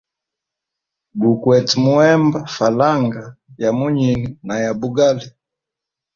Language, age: Hemba, 19-29